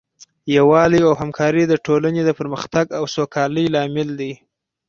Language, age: Pashto, 19-29